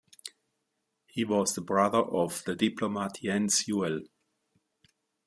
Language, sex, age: English, male, 60-69